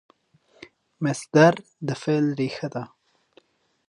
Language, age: Pashto, 19-29